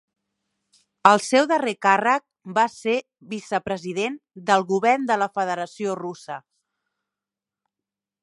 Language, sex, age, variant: Catalan, female, 40-49, Central